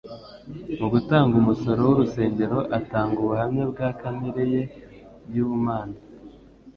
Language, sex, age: Kinyarwanda, male, 30-39